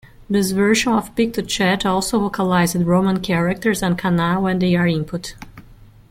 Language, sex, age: English, female, 40-49